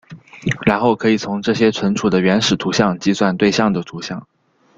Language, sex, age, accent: Chinese, male, 19-29, 出生地：江西省